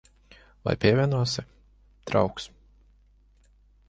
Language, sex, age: Latvian, male, 19-29